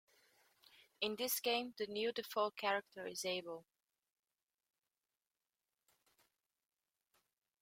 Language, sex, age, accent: English, female, 19-29, Welsh English